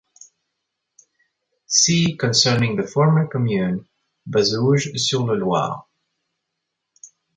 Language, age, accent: English, 30-39, Canadian English